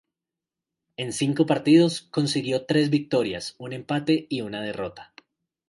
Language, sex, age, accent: Spanish, male, 30-39, Andino-Pacífico: Colombia, Perú, Ecuador, oeste de Bolivia y Venezuela andina